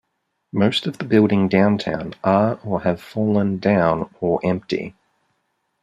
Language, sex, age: English, male, 30-39